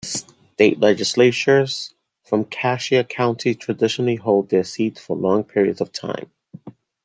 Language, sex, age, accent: English, male, 40-49, United States English